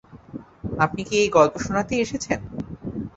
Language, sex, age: Bengali, male, 19-29